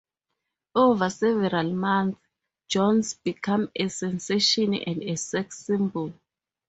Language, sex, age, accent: English, female, 30-39, Southern African (South Africa, Zimbabwe, Namibia)